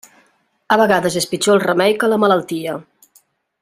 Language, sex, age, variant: Catalan, female, 40-49, Central